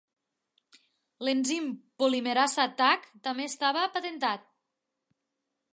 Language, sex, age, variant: Catalan, female, 19-29, Nord-Occidental